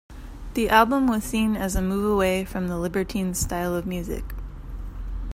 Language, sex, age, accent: English, female, 30-39, United States English